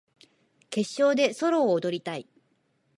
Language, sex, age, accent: Japanese, female, 40-49, 標準語